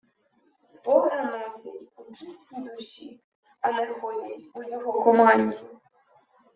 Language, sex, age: Ukrainian, female, 19-29